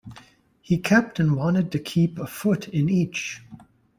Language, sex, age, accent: English, male, 40-49, United States English